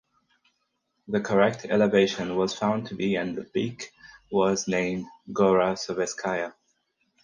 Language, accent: English, United States English